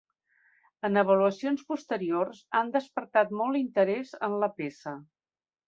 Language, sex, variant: Catalan, female, Central